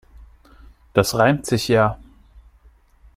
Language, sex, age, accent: German, male, 19-29, Deutschland Deutsch